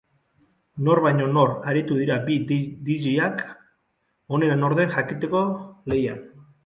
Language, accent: Basque, Mendebalekoa (Araba, Bizkaia, Gipuzkoako mendebaleko herri batzuk)